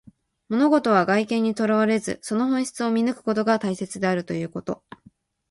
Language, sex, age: Japanese, female, 19-29